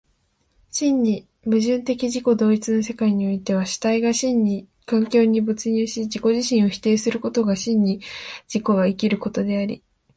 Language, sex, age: Japanese, female, 19-29